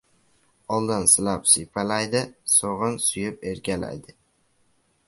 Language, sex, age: Uzbek, male, under 19